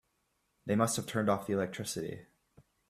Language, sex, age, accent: English, male, 19-29, Canadian English